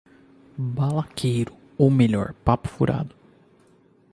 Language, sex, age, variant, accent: Portuguese, male, 19-29, Portuguese (Brasil), Paulista